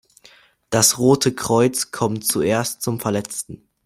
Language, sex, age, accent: German, male, under 19, Deutschland Deutsch